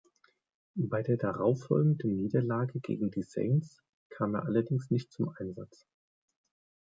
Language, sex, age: German, male, 30-39